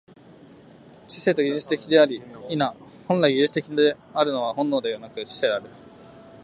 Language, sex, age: Japanese, male, 19-29